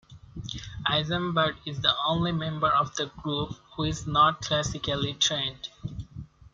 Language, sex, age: English, male, 19-29